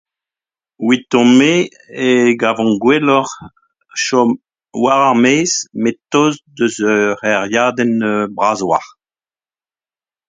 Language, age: Breton, 60-69